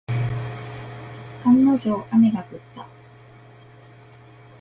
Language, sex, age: Japanese, female, 19-29